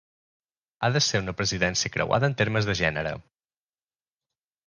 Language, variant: Catalan, Central